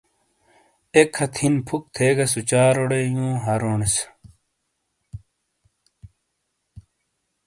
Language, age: Shina, 30-39